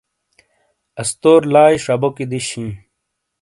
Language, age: Shina, 30-39